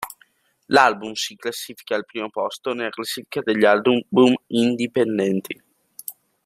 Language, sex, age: Italian, male, under 19